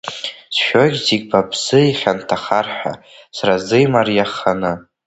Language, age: Abkhazian, under 19